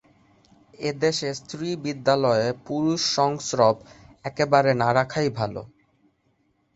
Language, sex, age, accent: Bengali, male, 19-29, Bengali